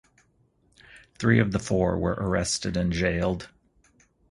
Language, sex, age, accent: English, male, 50-59, United States English